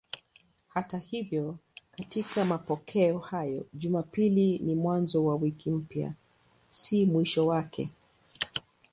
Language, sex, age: Swahili, female, 60-69